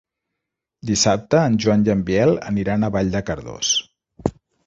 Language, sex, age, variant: Catalan, male, 40-49, Central